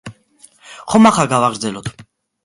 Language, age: Georgian, 19-29